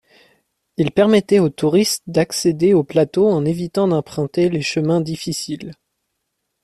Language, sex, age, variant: French, male, under 19, Français de métropole